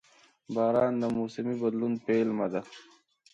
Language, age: Pashto, 30-39